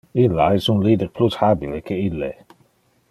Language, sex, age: Interlingua, male, 40-49